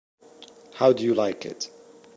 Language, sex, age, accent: English, male, 30-39, England English